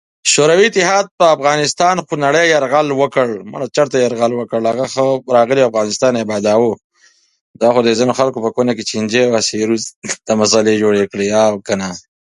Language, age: Pashto, 30-39